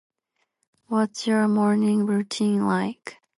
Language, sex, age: English, female, under 19